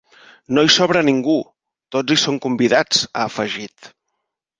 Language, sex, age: Catalan, male, 40-49